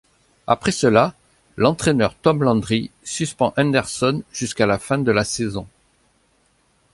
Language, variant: French, Français de métropole